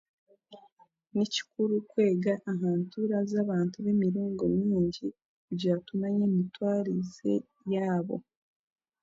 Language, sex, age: Chiga, female, 19-29